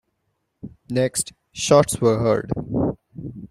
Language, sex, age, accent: English, male, 19-29, India and South Asia (India, Pakistan, Sri Lanka)